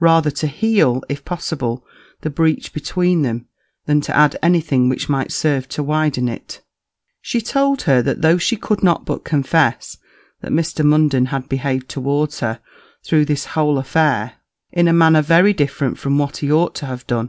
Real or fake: real